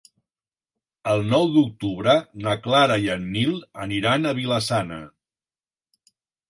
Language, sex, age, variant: Catalan, male, 70-79, Septentrional